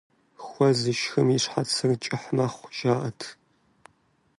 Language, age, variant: Kabardian, 19-29, Адыгэбзэ (Къэбэрдей, Кирил, псоми зэдай)